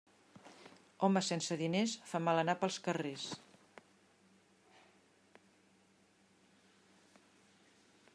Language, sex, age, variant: Catalan, female, 50-59, Central